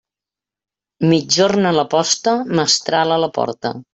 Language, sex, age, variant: Catalan, female, 60-69, Central